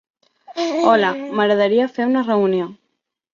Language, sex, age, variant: Catalan, female, 30-39, Balear